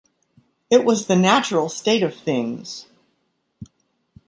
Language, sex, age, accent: English, female, 60-69, United States English